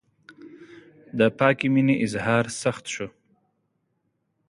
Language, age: Pashto, 30-39